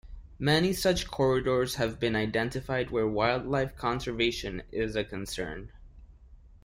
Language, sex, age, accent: English, male, 19-29, United States English